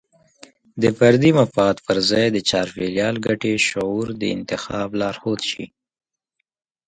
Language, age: Pashto, 19-29